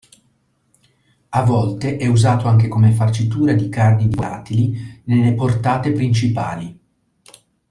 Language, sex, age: Italian, male, 50-59